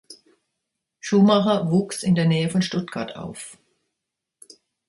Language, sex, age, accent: German, female, 60-69, Deutschland Deutsch